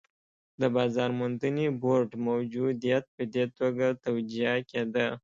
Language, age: Pashto, 19-29